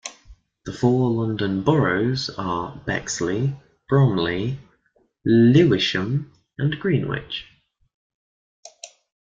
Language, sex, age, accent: English, male, under 19, England English